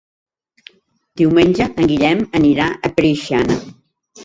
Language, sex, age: Catalan, female, 60-69